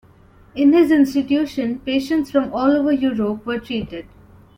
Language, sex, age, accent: English, female, 19-29, India and South Asia (India, Pakistan, Sri Lanka)